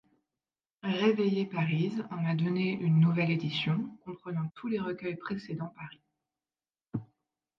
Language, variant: French, Français de métropole